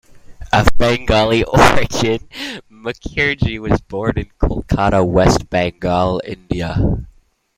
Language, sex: English, male